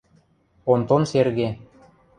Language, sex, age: Western Mari, male, 19-29